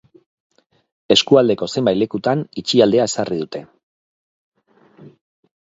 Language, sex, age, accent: Basque, male, 50-59, Erdialdekoa edo Nafarra (Gipuzkoa, Nafarroa)